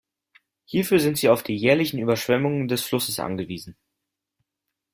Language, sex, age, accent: German, male, 19-29, Deutschland Deutsch